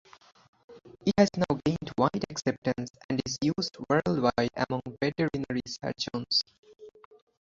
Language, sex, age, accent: English, male, 19-29, United States English